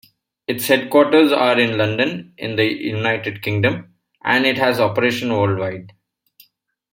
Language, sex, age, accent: English, male, 30-39, India and South Asia (India, Pakistan, Sri Lanka)